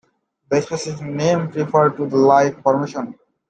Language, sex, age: English, male, 19-29